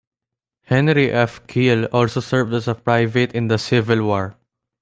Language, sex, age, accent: English, male, under 19, Filipino